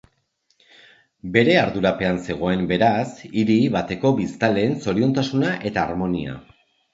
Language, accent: Basque, Erdialdekoa edo Nafarra (Gipuzkoa, Nafarroa)